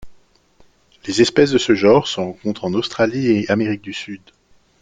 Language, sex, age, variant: French, male, 30-39, Français de métropole